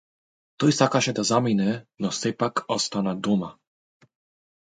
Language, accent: Macedonian, литературен